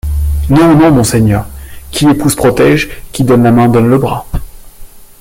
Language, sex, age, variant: French, male, 30-39, Français de métropole